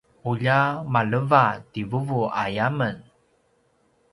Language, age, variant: Paiwan, 30-39, pinayuanan a kinaikacedasan (東排灣語)